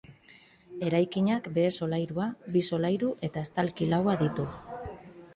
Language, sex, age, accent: Basque, female, 40-49, Mendebalekoa (Araba, Bizkaia, Gipuzkoako mendebaleko herri batzuk)